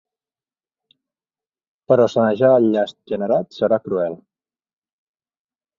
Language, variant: Catalan, Central